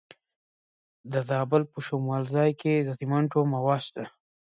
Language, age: Pashto, 19-29